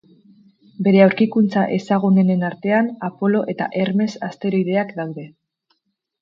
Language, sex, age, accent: Basque, female, 19-29, Mendebalekoa (Araba, Bizkaia, Gipuzkoako mendebaleko herri batzuk)